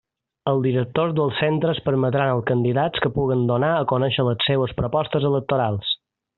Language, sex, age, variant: Catalan, male, 19-29, Balear